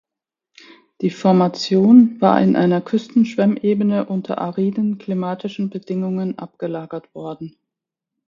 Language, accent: German, Deutschland Deutsch